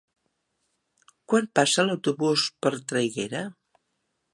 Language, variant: Catalan, Central